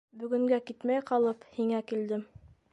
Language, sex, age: Bashkir, female, 30-39